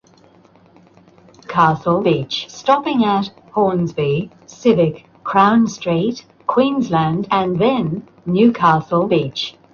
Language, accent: English, Australian English